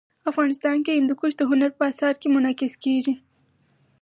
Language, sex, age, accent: Pashto, female, 19-29, معیاري پښتو